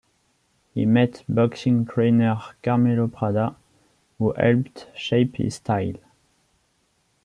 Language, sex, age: English, male, 19-29